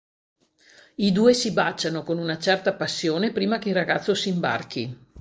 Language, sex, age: Italian, female, 60-69